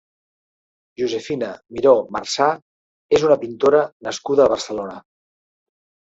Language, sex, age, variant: Catalan, male, 60-69, Central